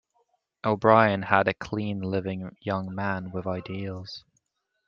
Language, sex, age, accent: English, male, 19-29, England English